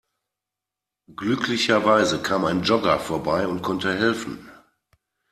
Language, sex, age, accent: German, male, 40-49, Deutschland Deutsch